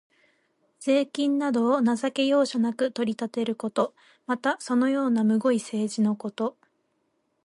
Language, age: Japanese, 19-29